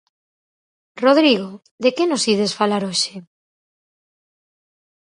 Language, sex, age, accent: Galician, female, 40-49, Normativo (estándar)